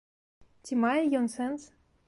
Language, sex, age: Belarusian, female, 19-29